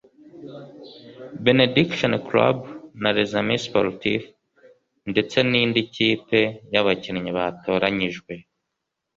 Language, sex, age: Kinyarwanda, male, 19-29